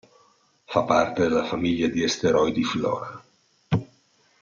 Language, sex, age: Italian, male, 50-59